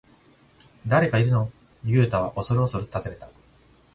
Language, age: Japanese, 30-39